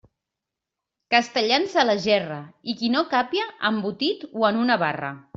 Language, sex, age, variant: Catalan, female, 50-59, Central